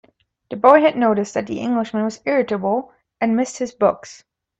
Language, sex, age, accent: English, female, 30-39, United States English